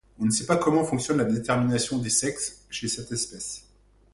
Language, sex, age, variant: French, male, 40-49, Français de métropole